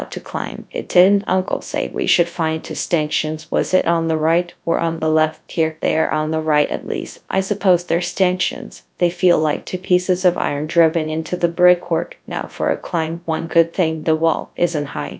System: TTS, GradTTS